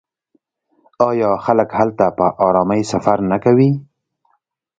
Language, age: Pashto, 19-29